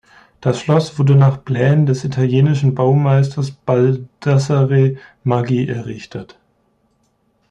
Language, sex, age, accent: German, male, 19-29, Deutschland Deutsch